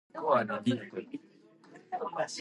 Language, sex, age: Japanese, female, 19-29